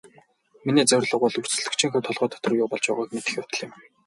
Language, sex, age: Mongolian, male, 19-29